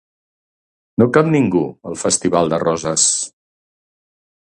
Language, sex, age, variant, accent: Catalan, male, 60-69, Central, Català central